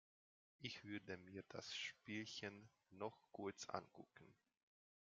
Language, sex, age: German, male, 30-39